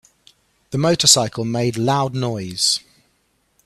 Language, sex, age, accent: English, male, 50-59, England English